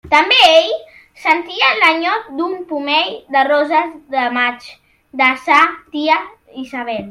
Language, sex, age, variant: Catalan, male, under 19, Central